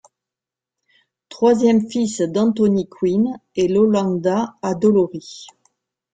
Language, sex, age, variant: French, female, 40-49, Français de métropole